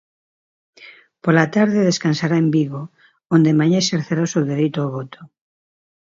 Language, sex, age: Galician, female, 60-69